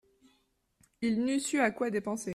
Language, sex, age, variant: French, female, 19-29, Français de métropole